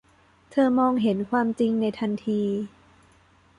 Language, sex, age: Thai, female, 19-29